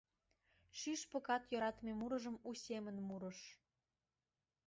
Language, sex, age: Mari, female, under 19